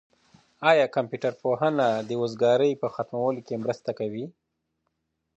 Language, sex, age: Pashto, male, 30-39